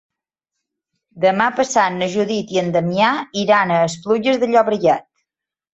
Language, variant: Catalan, Balear